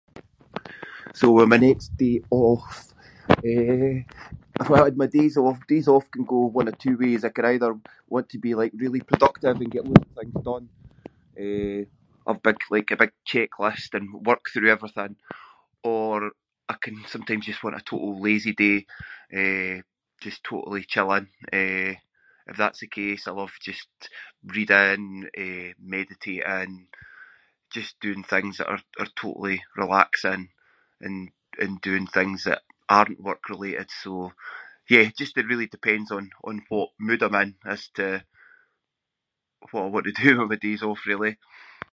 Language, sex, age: Scots, male, 40-49